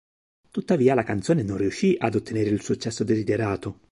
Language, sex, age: Italian, male, 30-39